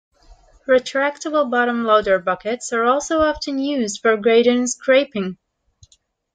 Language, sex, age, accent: English, female, 19-29, United States English